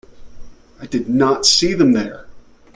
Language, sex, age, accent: English, male, 40-49, United States English